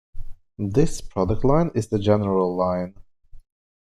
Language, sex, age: English, male, 19-29